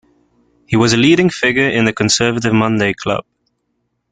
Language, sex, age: English, male, 19-29